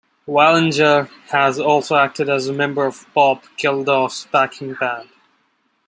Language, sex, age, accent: English, male, 19-29, India and South Asia (India, Pakistan, Sri Lanka)